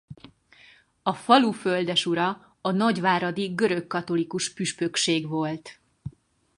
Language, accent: Hungarian, budapesti